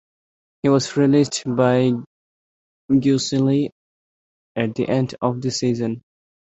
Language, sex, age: English, male, 19-29